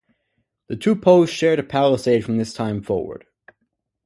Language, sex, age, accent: English, male, 19-29, United States English